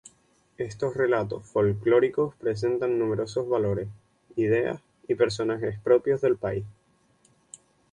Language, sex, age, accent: Spanish, male, 19-29, España: Islas Canarias